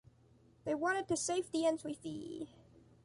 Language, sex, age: English, male, under 19